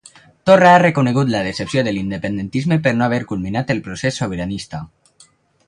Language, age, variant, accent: Catalan, under 19, Valencià septentrional, valencià